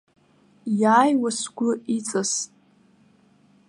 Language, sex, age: Abkhazian, female, under 19